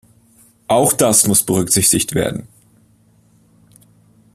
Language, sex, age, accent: German, male, 19-29, Deutschland Deutsch